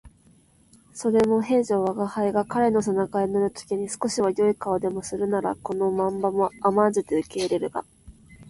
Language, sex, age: Japanese, female, 19-29